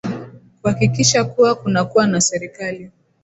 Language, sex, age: Swahili, female, 19-29